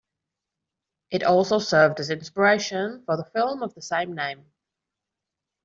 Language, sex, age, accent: English, female, 19-29, England English